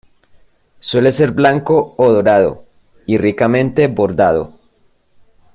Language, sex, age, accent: Spanish, male, 19-29, Andino-Pacífico: Colombia, Perú, Ecuador, oeste de Bolivia y Venezuela andina